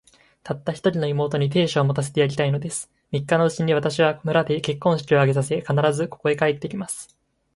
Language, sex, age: Japanese, male, 19-29